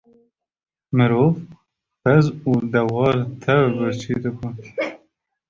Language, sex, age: Kurdish, male, 19-29